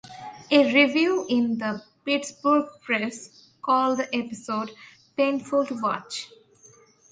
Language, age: English, 19-29